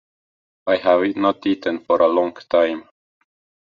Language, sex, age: English, male, 19-29